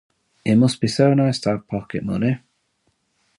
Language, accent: English, England English